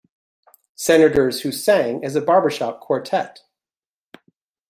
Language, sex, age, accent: English, male, 40-49, United States English